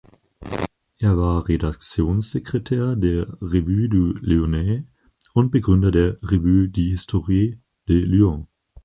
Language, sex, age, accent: German, male, 19-29, Deutschland Deutsch